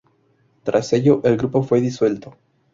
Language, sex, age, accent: Spanish, male, 19-29, México